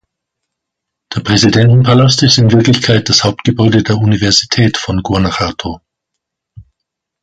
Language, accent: German, Deutschland Deutsch